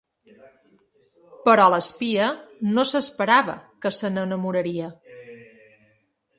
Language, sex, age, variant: Catalan, female, 40-49, Central